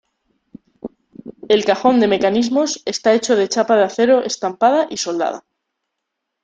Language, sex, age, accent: Spanish, female, 30-39, España: Centro-Sur peninsular (Madrid, Toledo, Castilla-La Mancha)